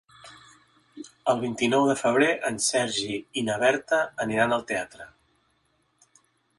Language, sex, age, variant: Catalan, male, 40-49, Central